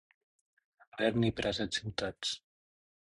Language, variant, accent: Catalan, Nord-Occidental, nord-occidental